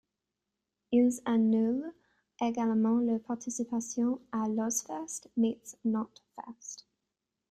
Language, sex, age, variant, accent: French, female, 30-39, Français d'Europe, Français du Royaume-Uni